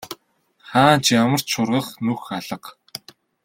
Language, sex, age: Mongolian, male, 19-29